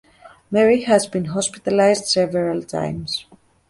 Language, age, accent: English, 30-39, United States English